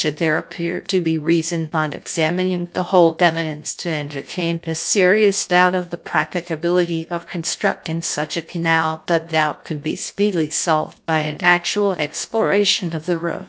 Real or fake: fake